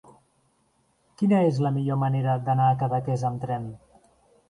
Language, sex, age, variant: Catalan, male, 40-49, Central